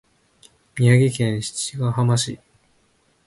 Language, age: Japanese, 19-29